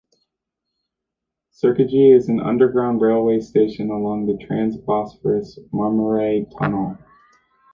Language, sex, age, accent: English, male, 30-39, United States English